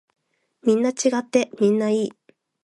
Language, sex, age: Japanese, female, 19-29